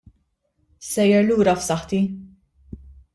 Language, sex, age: Maltese, female, 19-29